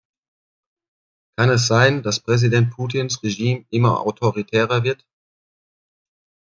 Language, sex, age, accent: German, male, 40-49, Deutschland Deutsch